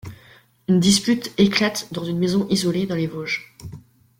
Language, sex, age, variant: French, female, 19-29, Français de métropole